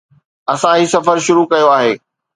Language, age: Sindhi, 40-49